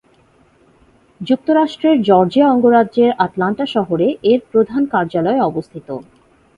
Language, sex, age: Bengali, female, 30-39